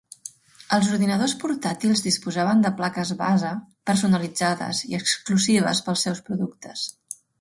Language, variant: Catalan, Central